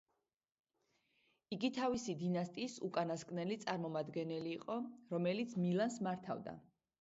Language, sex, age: Georgian, female, 30-39